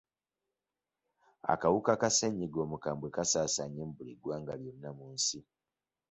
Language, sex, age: Ganda, male, 19-29